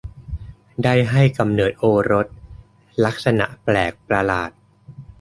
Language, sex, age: Thai, male, 30-39